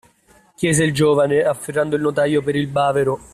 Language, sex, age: Italian, male, 19-29